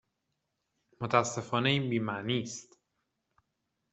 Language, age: Persian, 30-39